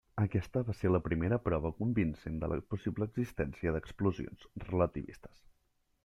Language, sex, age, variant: Catalan, male, 19-29, Central